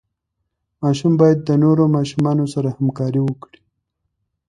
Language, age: Pashto, 19-29